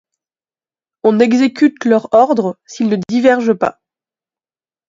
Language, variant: French, Français de métropole